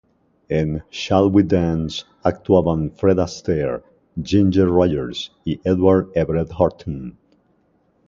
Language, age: Spanish, 50-59